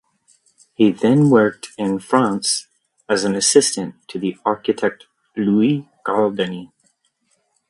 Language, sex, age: English, male, 30-39